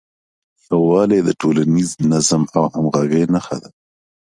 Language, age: Pashto, 19-29